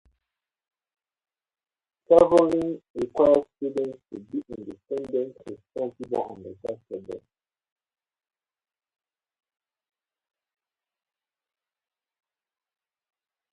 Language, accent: English, Southern African (South Africa, Zimbabwe, Namibia)